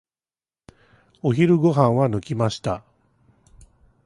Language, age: Japanese, 50-59